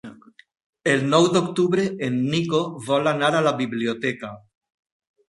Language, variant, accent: Catalan, Valencià central, valencià